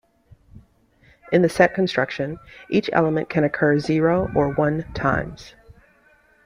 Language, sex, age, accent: English, female, 40-49, United States English